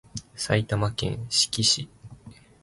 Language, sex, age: Japanese, male, 19-29